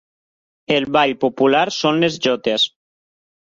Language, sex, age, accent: Catalan, male, 30-39, valencià